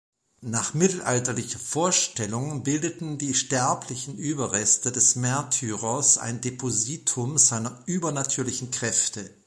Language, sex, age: German, male, 40-49